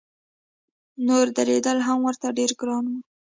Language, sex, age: Pashto, female, 19-29